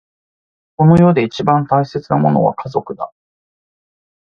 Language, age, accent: Japanese, 50-59, 標準語